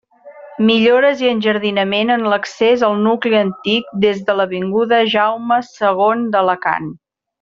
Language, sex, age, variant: Catalan, female, 40-49, Central